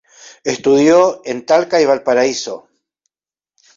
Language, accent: Spanish, Chileno: Chile, Cuyo